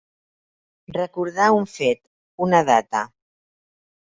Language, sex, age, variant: Catalan, female, 60-69, Central